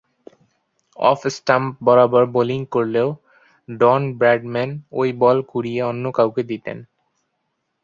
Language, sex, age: Bengali, male, 19-29